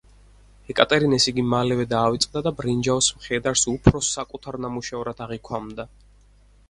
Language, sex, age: Georgian, male, 19-29